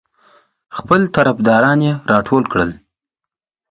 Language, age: Pashto, 19-29